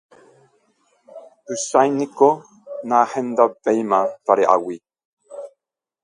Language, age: Guarani, 30-39